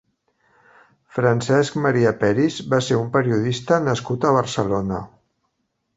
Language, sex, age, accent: Catalan, male, 50-59, Barceloní